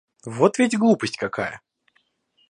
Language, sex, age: Russian, male, 19-29